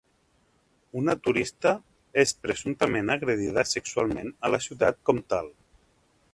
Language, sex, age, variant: Catalan, male, 40-49, Central